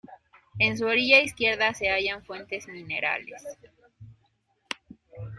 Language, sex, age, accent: Spanish, female, 30-39, México